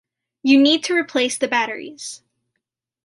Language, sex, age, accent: English, female, under 19, United States English